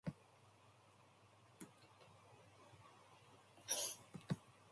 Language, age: English, 19-29